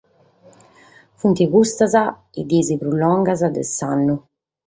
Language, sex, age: Sardinian, female, 30-39